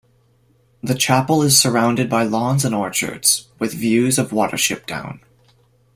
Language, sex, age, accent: English, male, 19-29, Canadian English